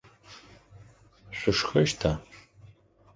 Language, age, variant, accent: Adyghe, 30-39, Адыгабзэ (Кирил, пстэумэ зэдыряе), Кıэмгуй (Çemguy)